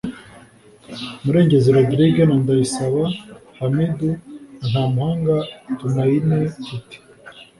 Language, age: Kinyarwanda, 19-29